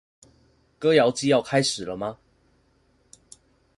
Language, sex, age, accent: Chinese, male, 19-29, 出生地：臺中市